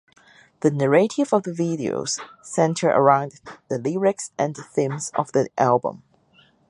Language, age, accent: English, 30-39, Hong Kong English